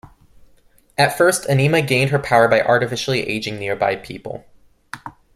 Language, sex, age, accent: English, male, 19-29, United States English